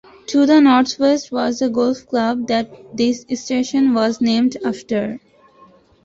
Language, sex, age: English, female, under 19